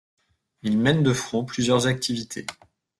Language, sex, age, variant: French, male, 40-49, Français de métropole